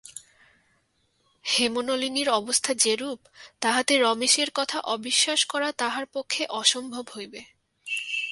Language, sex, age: Bengali, female, 19-29